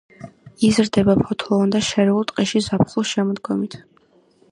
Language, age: Georgian, under 19